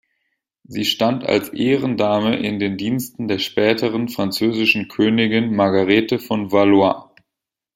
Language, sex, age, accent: German, male, 19-29, Deutschland Deutsch